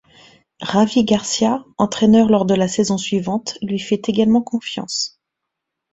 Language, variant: French, Français de métropole